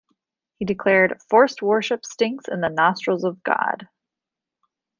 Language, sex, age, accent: English, female, 30-39, United States English